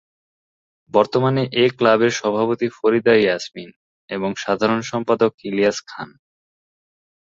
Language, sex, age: Bengali, male, 19-29